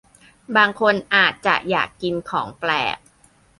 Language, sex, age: Thai, male, under 19